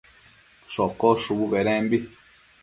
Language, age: Matsés, 19-29